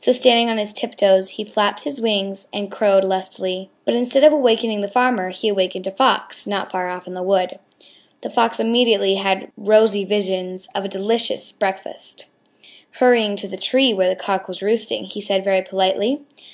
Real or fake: real